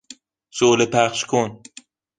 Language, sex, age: Persian, male, under 19